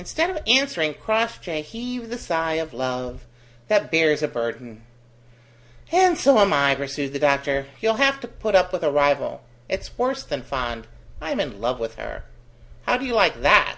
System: none